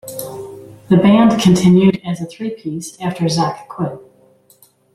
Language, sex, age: English, female, 50-59